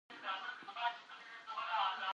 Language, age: Pashto, 19-29